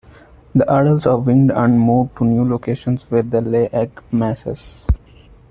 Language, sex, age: English, male, 19-29